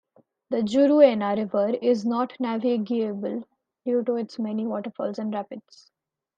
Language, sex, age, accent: English, female, 19-29, India and South Asia (India, Pakistan, Sri Lanka)